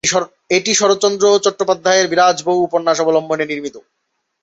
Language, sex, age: Bengali, male, 19-29